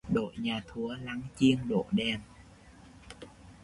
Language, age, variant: Vietnamese, 19-29, Sài Gòn